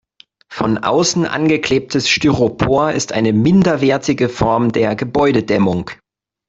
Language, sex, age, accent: German, male, 19-29, Deutschland Deutsch